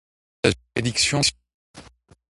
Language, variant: French, Français de métropole